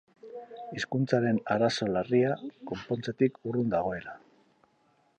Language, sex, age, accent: Basque, male, 50-59, Mendebalekoa (Araba, Bizkaia, Gipuzkoako mendebaleko herri batzuk)